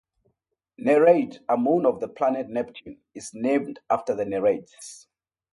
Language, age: English, 40-49